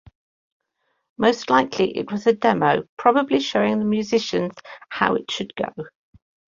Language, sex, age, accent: English, female, 50-59, England English